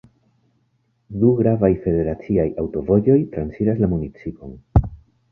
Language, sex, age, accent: Esperanto, male, 40-49, Internacia